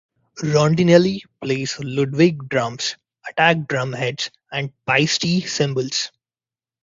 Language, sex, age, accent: English, male, 19-29, India and South Asia (India, Pakistan, Sri Lanka)